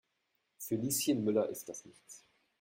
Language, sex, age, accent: German, male, 30-39, Deutschland Deutsch